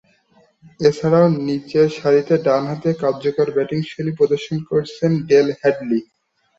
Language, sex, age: Bengali, male, 19-29